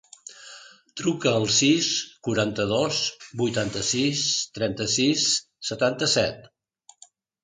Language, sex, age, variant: Catalan, male, 60-69, Central